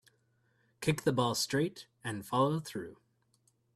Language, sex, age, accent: English, male, 19-29, United States English